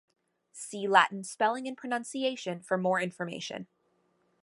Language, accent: English, United States English